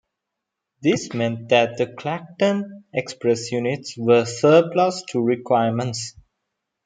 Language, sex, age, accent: English, male, 19-29, India and South Asia (India, Pakistan, Sri Lanka)